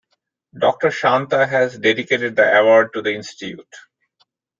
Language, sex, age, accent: English, male, 40-49, India and South Asia (India, Pakistan, Sri Lanka)